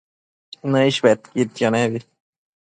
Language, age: Matsés, under 19